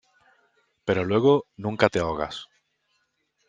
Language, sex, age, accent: Spanish, male, 30-39, España: Sur peninsular (Andalucia, Extremadura, Murcia)